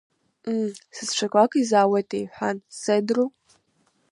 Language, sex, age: Abkhazian, female, under 19